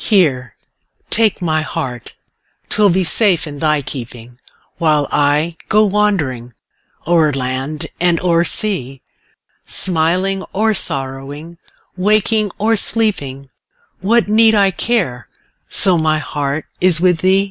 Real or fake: real